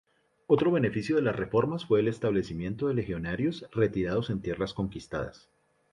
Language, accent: Spanish, Andino-Pacífico: Colombia, Perú, Ecuador, oeste de Bolivia y Venezuela andina